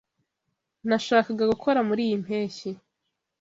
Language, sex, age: Kinyarwanda, female, 19-29